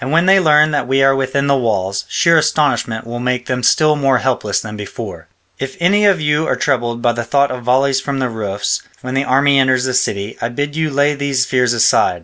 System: none